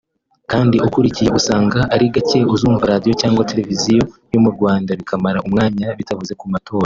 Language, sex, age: Kinyarwanda, male, 19-29